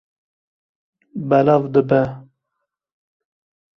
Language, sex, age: Kurdish, male, 30-39